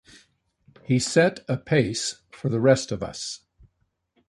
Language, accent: English, Canadian English